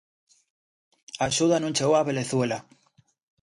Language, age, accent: Galician, 19-29, Normativo (estándar)